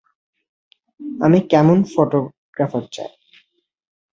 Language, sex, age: Bengali, male, 19-29